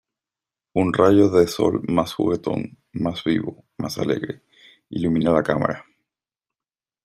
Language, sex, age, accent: Spanish, male, 19-29, Caribe: Cuba, Venezuela, Puerto Rico, República Dominicana, Panamá, Colombia caribeña, México caribeño, Costa del golfo de México